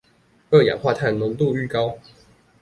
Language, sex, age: Chinese, male, 19-29